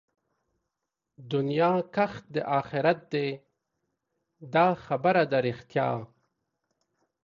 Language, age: Pashto, 30-39